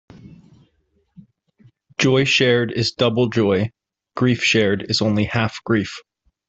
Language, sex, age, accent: English, male, 19-29, United States English